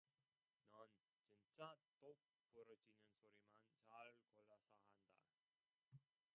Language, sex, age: Korean, male, 30-39